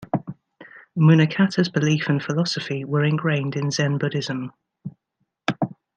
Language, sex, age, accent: English, female, 30-39, England English